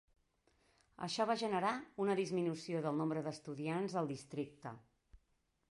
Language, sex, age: Catalan, female, 40-49